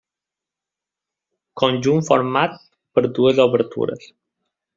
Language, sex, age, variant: Catalan, male, 30-39, Balear